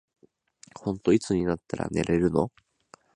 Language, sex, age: Japanese, male, 19-29